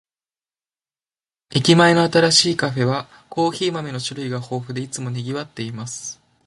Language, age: Japanese, 19-29